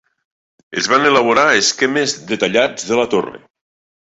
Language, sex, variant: Catalan, male, Nord-Occidental